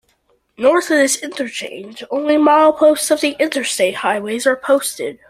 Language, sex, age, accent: English, male, under 19, United States English